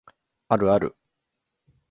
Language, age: Japanese, 40-49